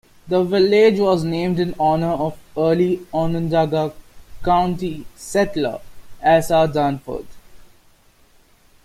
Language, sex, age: English, male, 19-29